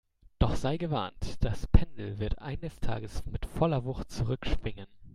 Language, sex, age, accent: German, male, 19-29, Deutschland Deutsch